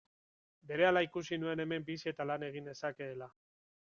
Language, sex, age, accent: Basque, male, 30-39, Erdialdekoa edo Nafarra (Gipuzkoa, Nafarroa)